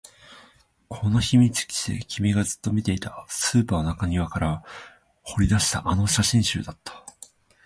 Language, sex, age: Japanese, male, 19-29